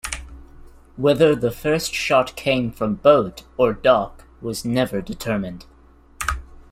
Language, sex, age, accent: English, male, 19-29, New Zealand English